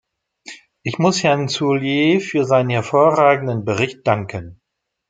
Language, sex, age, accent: German, male, 50-59, Deutschland Deutsch